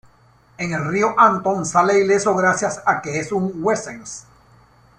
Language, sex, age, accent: Spanish, male, 60-69, Caribe: Cuba, Venezuela, Puerto Rico, República Dominicana, Panamá, Colombia caribeña, México caribeño, Costa del golfo de México